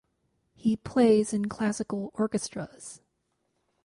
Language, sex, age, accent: English, female, 19-29, United States English